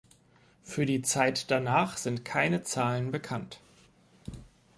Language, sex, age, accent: German, male, 19-29, Deutschland Deutsch